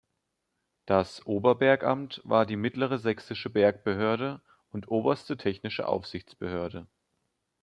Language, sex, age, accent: German, male, 19-29, Deutschland Deutsch